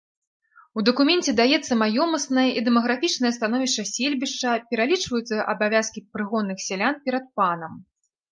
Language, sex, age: Belarusian, female, 30-39